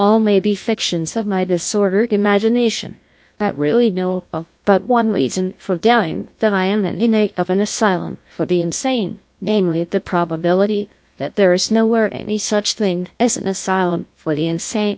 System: TTS, GlowTTS